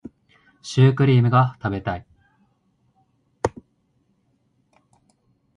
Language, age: Japanese, 19-29